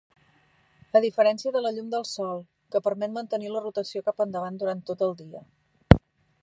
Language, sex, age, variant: Catalan, female, 40-49, Central